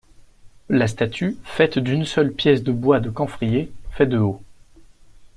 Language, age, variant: French, 19-29, Français de métropole